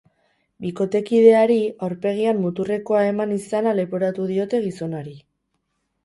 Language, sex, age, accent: Basque, female, 19-29, Erdialdekoa edo Nafarra (Gipuzkoa, Nafarroa)